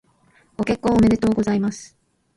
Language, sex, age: Japanese, female, 19-29